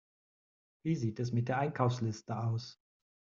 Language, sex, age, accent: German, male, 40-49, Deutschland Deutsch